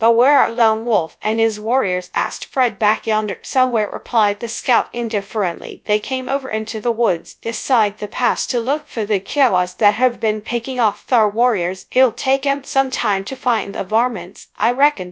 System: TTS, GradTTS